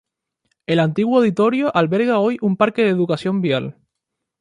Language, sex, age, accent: Spanish, male, 19-29, España: Islas Canarias